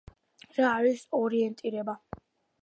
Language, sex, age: Georgian, female, under 19